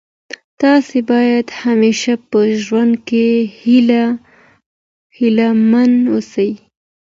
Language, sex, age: Pashto, female, 19-29